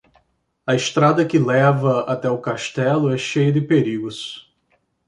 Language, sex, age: Portuguese, male, 40-49